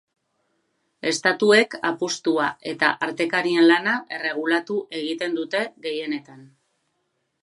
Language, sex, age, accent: Basque, male, 40-49, Erdialdekoa edo Nafarra (Gipuzkoa, Nafarroa)